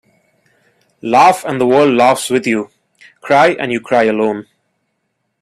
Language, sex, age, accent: English, male, 19-29, India and South Asia (India, Pakistan, Sri Lanka)